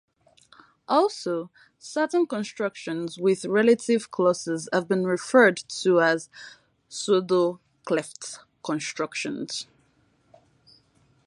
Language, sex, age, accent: English, female, 19-29, Nigerian